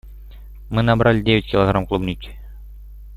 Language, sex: Russian, male